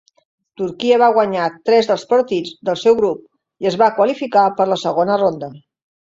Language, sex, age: Catalan, female, 50-59